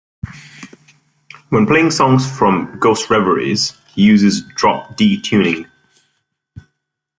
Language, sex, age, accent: English, male, 19-29, England English